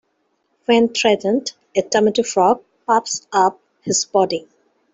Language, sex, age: English, female, 19-29